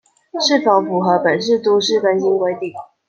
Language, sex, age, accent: Chinese, female, 19-29, 出生地：彰化縣